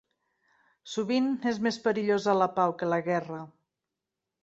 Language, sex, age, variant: Catalan, female, 40-49, Central